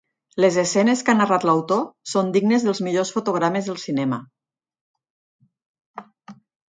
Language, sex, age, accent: Catalan, female, 40-49, Tortosí